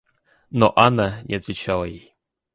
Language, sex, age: Russian, male, 19-29